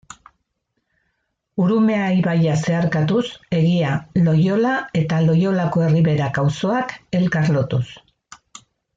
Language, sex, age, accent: Basque, female, 60-69, Erdialdekoa edo Nafarra (Gipuzkoa, Nafarroa)